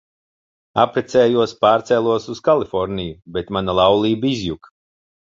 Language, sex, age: Latvian, male, 30-39